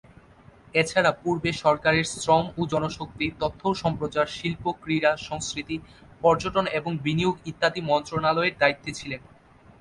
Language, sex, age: Bengali, male, 19-29